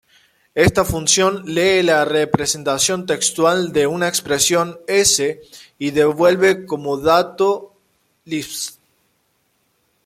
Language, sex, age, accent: Spanish, female, 19-29, Rioplatense: Argentina, Uruguay, este de Bolivia, Paraguay